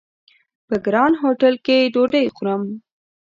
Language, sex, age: Pashto, female, under 19